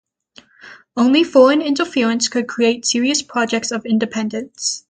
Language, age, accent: English, under 19, United States English